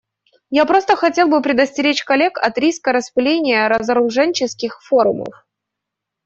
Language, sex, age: Russian, female, 19-29